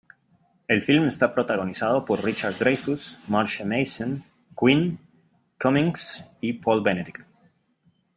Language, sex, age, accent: Spanish, male, 40-49, Andino-Pacífico: Colombia, Perú, Ecuador, oeste de Bolivia y Venezuela andina